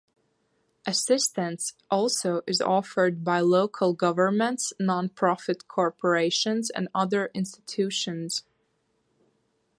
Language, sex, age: English, female, 19-29